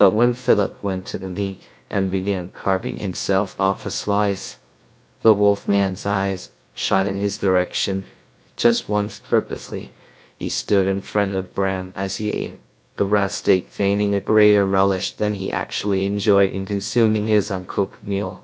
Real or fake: fake